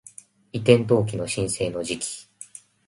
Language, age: Japanese, 19-29